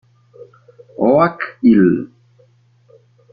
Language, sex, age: Italian, male, 50-59